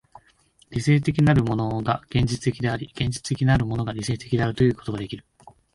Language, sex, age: Japanese, male, 19-29